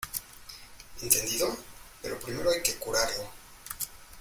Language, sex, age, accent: Spanish, male, 19-29, México